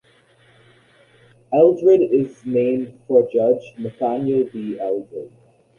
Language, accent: English, West Indies and Bermuda (Bahamas, Bermuda, Jamaica, Trinidad)